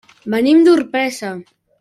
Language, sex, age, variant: Catalan, male, under 19, Central